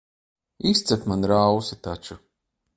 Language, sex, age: Latvian, male, 40-49